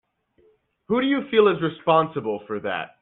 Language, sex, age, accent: English, male, 19-29, United States English